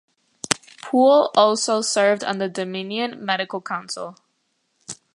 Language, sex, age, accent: English, female, under 19, United States English